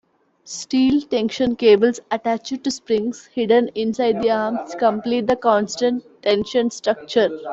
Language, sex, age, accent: English, female, 19-29, India and South Asia (India, Pakistan, Sri Lanka)